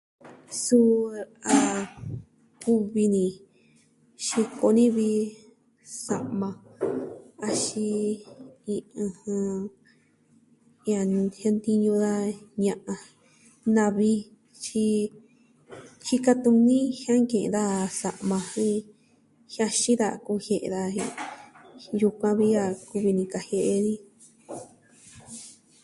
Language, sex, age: Southwestern Tlaxiaco Mixtec, female, 19-29